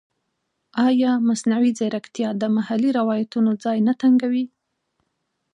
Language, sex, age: Pashto, female, 19-29